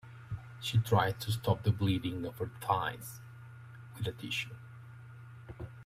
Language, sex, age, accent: English, male, 40-49, United States English